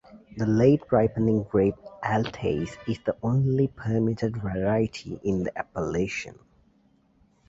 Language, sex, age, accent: English, male, 19-29, England English